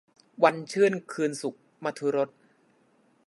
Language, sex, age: Thai, male, 19-29